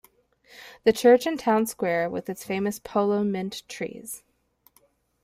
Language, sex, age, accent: English, female, 19-29, England English